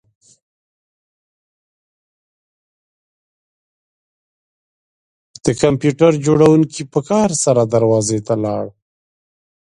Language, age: Pashto, 30-39